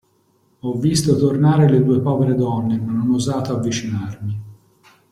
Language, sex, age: Italian, male, 40-49